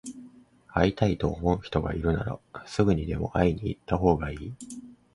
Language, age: Japanese, 19-29